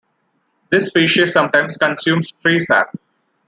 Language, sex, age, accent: English, male, 19-29, India and South Asia (India, Pakistan, Sri Lanka)